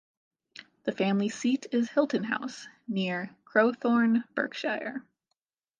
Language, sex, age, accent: English, female, 19-29, United States English